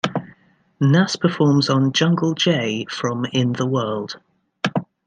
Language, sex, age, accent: English, female, 30-39, England English